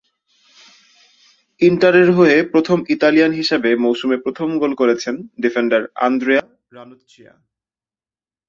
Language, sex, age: Bengali, male, 19-29